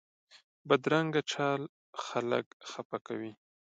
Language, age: Pashto, 19-29